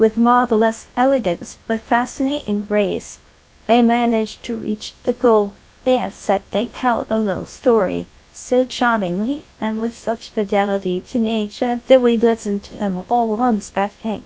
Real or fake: fake